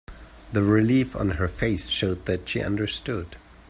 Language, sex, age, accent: English, male, 30-39, England English